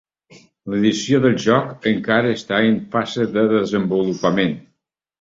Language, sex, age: Catalan, male, 70-79